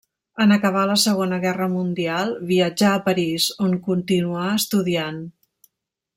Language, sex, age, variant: Catalan, female, 50-59, Central